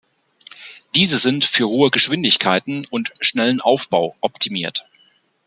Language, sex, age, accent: German, male, 40-49, Deutschland Deutsch